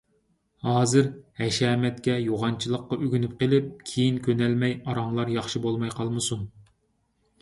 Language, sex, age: Uyghur, male, 30-39